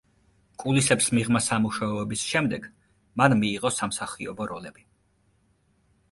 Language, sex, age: Georgian, male, 19-29